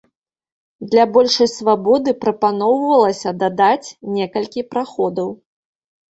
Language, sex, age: Belarusian, female, 30-39